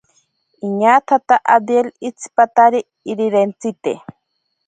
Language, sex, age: Ashéninka Perené, female, 19-29